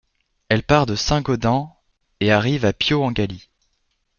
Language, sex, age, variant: French, male, 19-29, Français de métropole